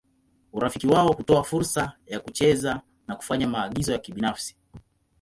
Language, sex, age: Swahili, male, 19-29